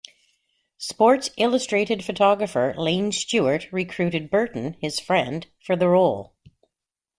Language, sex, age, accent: English, female, 50-59, Canadian English